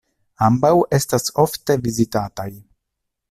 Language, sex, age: Esperanto, male, 30-39